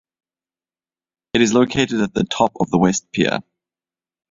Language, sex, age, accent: English, male, 19-29, Southern African (South Africa, Zimbabwe, Namibia)